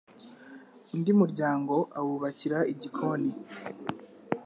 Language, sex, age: Kinyarwanda, male, 19-29